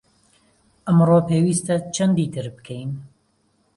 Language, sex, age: Central Kurdish, male, 30-39